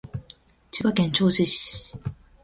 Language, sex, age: Japanese, female, under 19